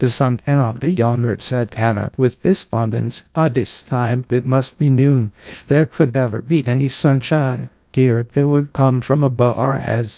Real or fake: fake